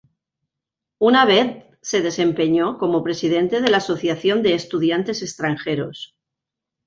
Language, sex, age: Spanish, female, 50-59